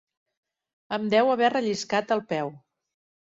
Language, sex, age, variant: Catalan, female, 60-69, Central